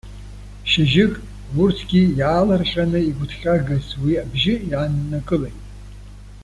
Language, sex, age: Abkhazian, male, 70-79